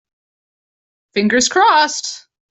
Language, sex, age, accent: English, female, 19-29, Canadian English